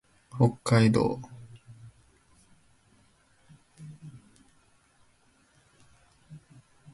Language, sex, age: Japanese, male, 19-29